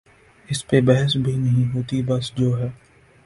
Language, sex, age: Urdu, male, 19-29